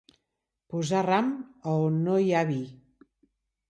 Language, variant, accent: Catalan, Central, central